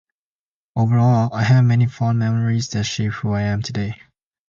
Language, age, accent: English, under 19, United States English